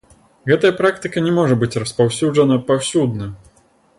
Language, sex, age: Belarusian, male, 19-29